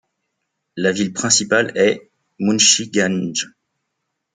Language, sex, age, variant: French, male, 40-49, Français de métropole